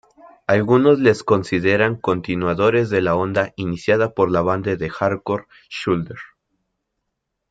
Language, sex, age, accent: Spanish, male, 19-29, México